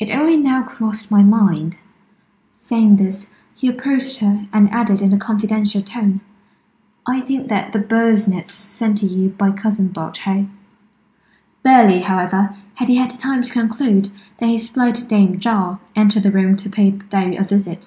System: none